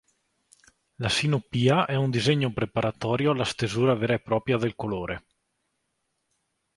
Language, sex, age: Italian, male, 19-29